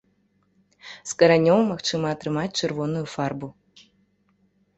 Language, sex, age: Belarusian, female, 19-29